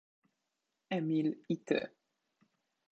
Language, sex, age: Polish, male, 19-29